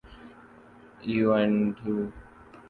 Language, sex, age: Urdu, male, 19-29